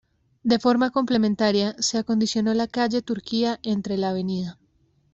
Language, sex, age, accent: Spanish, female, 19-29, Caribe: Cuba, Venezuela, Puerto Rico, República Dominicana, Panamá, Colombia caribeña, México caribeño, Costa del golfo de México